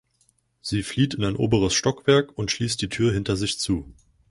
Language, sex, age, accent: German, male, 19-29, Deutschland Deutsch